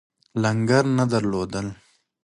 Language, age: Pashto, 30-39